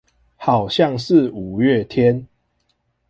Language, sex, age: Chinese, male, 19-29